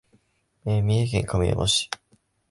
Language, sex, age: Japanese, male, 19-29